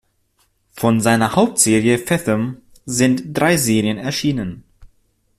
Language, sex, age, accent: German, male, 19-29, Deutschland Deutsch